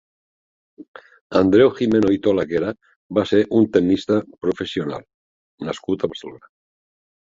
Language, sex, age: Catalan, male, 60-69